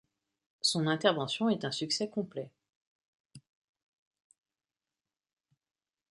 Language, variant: French, Français de métropole